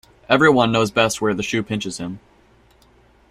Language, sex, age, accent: English, male, 19-29, United States English